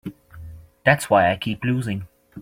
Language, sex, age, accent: English, male, 30-39, Irish English